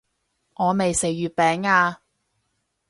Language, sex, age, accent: Cantonese, female, 30-39, 广州音